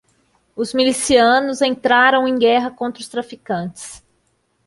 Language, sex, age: Portuguese, female, 30-39